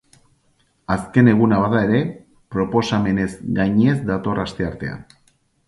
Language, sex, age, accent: Basque, male, 40-49, Erdialdekoa edo Nafarra (Gipuzkoa, Nafarroa)